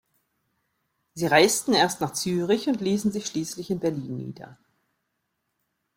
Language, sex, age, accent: German, female, 40-49, Deutschland Deutsch